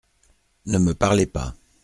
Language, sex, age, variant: French, male, 40-49, Français de métropole